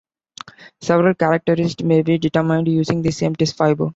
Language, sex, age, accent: English, male, 19-29, India and South Asia (India, Pakistan, Sri Lanka)